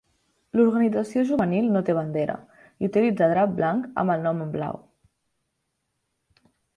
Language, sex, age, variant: Catalan, female, 19-29, Central